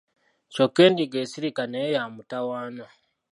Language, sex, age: Ganda, male, 19-29